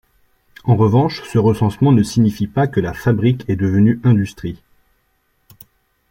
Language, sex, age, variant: French, male, 30-39, Français de métropole